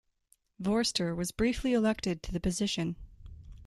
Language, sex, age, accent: English, female, 19-29, United States English